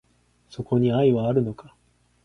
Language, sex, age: Japanese, male, 19-29